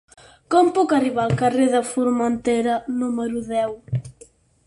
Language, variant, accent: Catalan, Central, Garrotxi